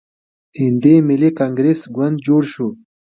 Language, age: Pashto, 19-29